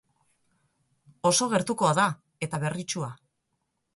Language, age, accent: Basque, 50-59, Erdialdekoa edo Nafarra (Gipuzkoa, Nafarroa)